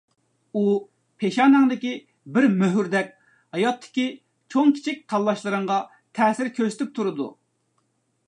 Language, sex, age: Uyghur, male, 30-39